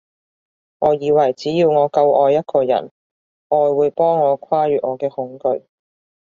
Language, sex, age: Cantonese, female, 19-29